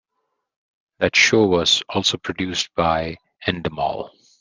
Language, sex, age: English, male, 40-49